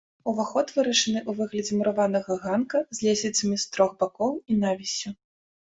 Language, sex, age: Belarusian, female, 30-39